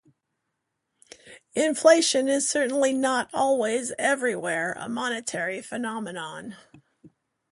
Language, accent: English, United States English